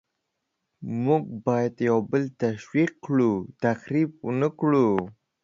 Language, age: Pashto, 19-29